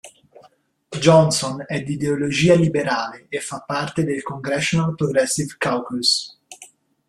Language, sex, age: Italian, male, under 19